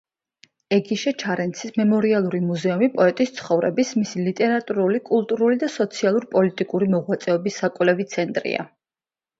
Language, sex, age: Georgian, female, 30-39